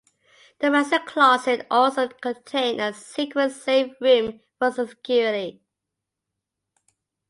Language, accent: English, United States English